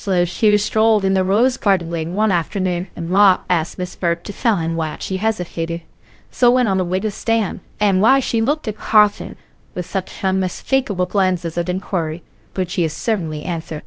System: TTS, VITS